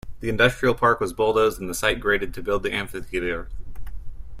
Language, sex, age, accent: English, male, 19-29, United States English